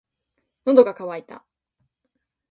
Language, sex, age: Japanese, female, 19-29